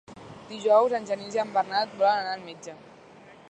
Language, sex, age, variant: Catalan, female, 19-29, Central